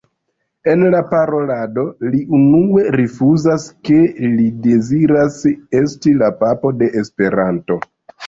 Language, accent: Esperanto, Internacia